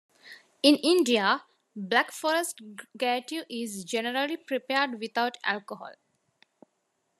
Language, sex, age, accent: English, female, 19-29, India and South Asia (India, Pakistan, Sri Lanka)